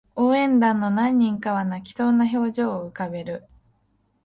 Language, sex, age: Japanese, female, 19-29